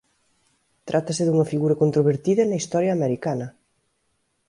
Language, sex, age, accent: Galician, female, 19-29, Central (gheada)